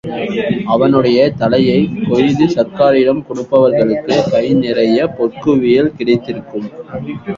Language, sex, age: Tamil, male, 19-29